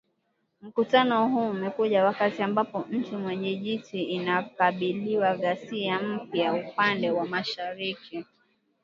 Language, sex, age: Swahili, female, 19-29